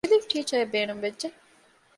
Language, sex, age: Divehi, female, 40-49